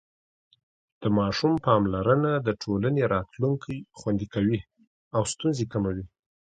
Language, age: Pashto, 30-39